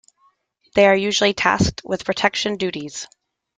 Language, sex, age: English, female, 40-49